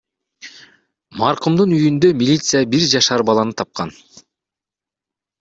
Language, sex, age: Kyrgyz, male, 30-39